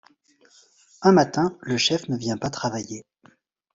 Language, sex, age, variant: French, male, 30-39, Français de métropole